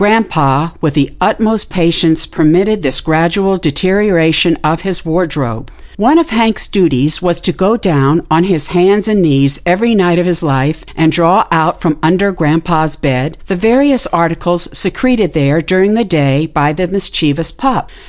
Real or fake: real